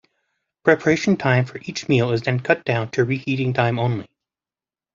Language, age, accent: English, 30-39, Canadian English